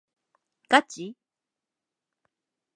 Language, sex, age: Japanese, female, 50-59